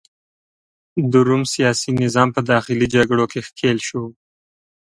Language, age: Pashto, 19-29